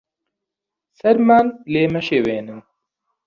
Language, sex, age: Central Kurdish, male, 19-29